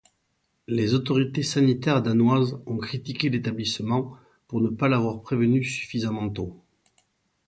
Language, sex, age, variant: French, male, 50-59, Français de métropole